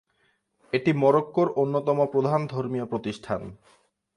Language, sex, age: Bengali, male, 19-29